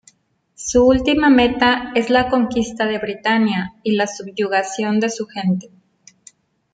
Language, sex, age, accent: Spanish, female, 40-49, México